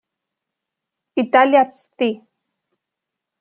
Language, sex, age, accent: Spanish, female, 30-39, España: Sur peninsular (Andalucia, Extremadura, Murcia)